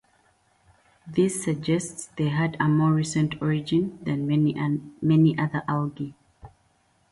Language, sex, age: English, female, 19-29